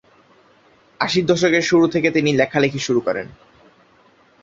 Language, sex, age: Bengali, male, under 19